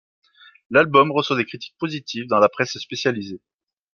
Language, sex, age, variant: French, male, 30-39, Français de métropole